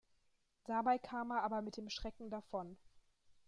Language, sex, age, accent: German, female, 19-29, Deutschland Deutsch